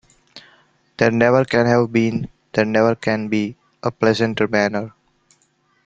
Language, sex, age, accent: English, male, 19-29, India and South Asia (India, Pakistan, Sri Lanka)